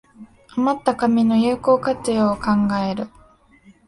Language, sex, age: Japanese, female, 19-29